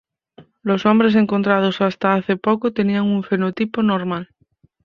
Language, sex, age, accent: Spanish, female, 30-39, España: Norte peninsular (Asturias, Castilla y León, Cantabria, País Vasco, Navarra, Aragón, La Rioja, Guadalajara, Cuenca)